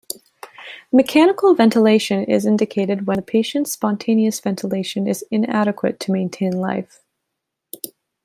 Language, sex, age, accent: English, female, 19-29, Canadian English